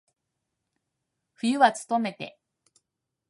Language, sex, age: Japanese, female, 40-49